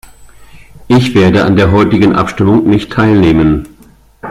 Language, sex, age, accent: German, male, 50-59, Deutschland Deutsch